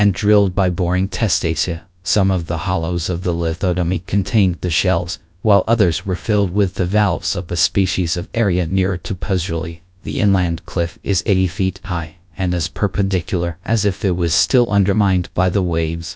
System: TTS, GradTTS